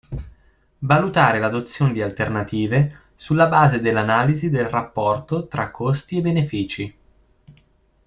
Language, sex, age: Italian, male, 19-29